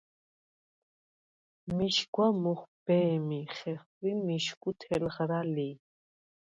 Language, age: Svan, 30-39